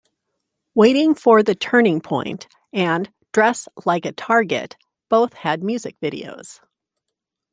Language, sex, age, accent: English, female, 50-59, United States English